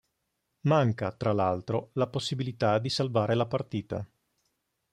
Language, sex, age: Italian, male, 50-59